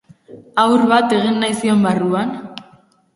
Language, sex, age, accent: Basque, female, under 19, Mendebalekoa (Araba, Bizkaia, Gipuzkoako mendebaleko herri batzuk)